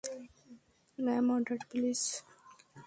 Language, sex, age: Bengali, female, 19-29